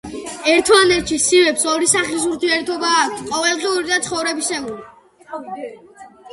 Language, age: Georgian, 19-29